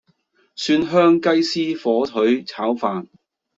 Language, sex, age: Cantonese, male, 40-49